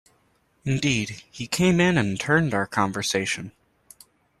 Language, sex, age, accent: English, male, 19-29, United States English